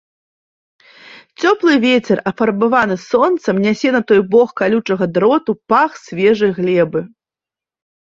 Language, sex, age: Belarusian, female, 30-39